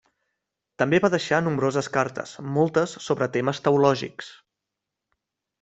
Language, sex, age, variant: Catalan, male, 30-39, Central